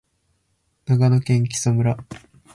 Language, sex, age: Japanese, male, 19-29